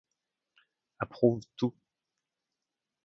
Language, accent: French, Français du Canada